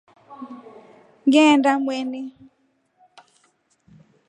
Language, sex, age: Rombo, female, 19-29